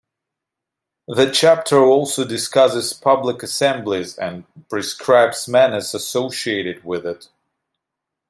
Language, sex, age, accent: English, male, 30-39, United States English